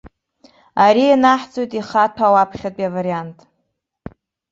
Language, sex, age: Abkhazian, female, 30-39